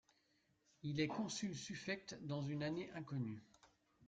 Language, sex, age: French, male, 40-49